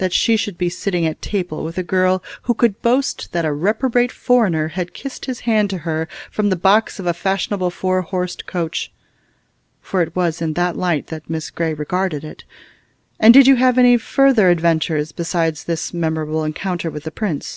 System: none